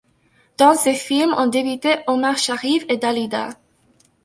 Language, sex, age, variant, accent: French, female, 19-29, Français d'Amérique du Nord, Français du Canada